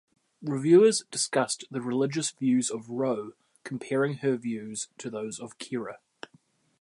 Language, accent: English, New Zealand English